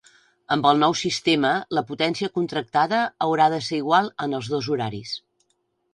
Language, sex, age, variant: Catalan, female, 50-59, Central